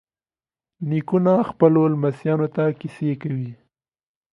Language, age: Pashto, 19-29